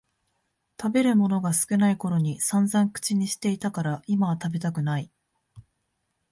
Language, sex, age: Japanese, female, 19-29